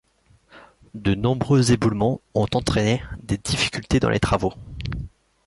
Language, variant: French, Français de métropole